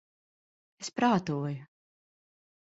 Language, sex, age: Latvian, female, 30-39